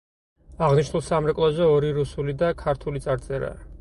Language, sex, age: Georgian, male, 30-39